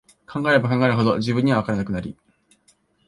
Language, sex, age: Japanese, male, 19-29